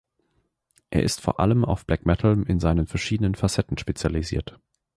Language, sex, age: German, male, 19-29